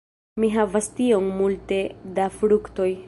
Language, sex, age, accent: Esperanto, female, under 19, Internacia